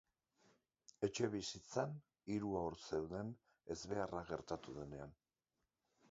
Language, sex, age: Basque, male, 60-69